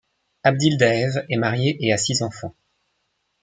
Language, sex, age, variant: French, male, 19-29, Français de métropole